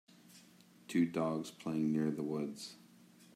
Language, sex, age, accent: English, male, 50-59, United States English